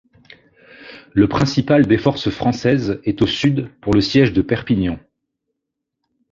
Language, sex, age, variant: French, male, 30-39, Français de métropole